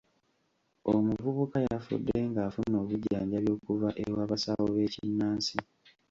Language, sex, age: Ganda, male, 19-29